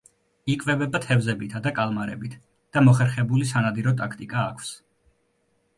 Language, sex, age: Georgian, male, 19-29